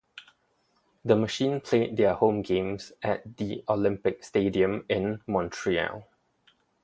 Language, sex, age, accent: English, male, 19-29, Singaporean English